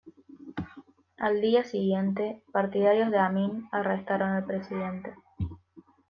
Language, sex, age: Spanish, female, 19-29